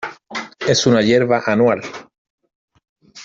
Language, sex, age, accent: Spanish, male, 30-39, Chileno: Chile, Cuyo